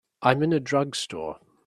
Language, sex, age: English, male, 19-29